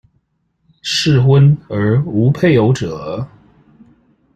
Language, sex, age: Chinese, male, 30-39